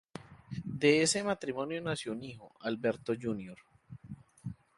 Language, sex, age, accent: Spanish, male, 30-39, Caribe: Cuba, Venezuela, Puerto Rico, República Dominicana, Panamá, Colombia caribeña, México caribeño, Costa del golfo de México